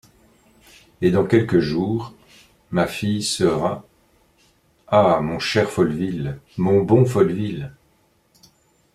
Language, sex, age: French, male, 60-69